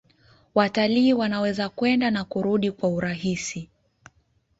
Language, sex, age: Swahili, female, 19-29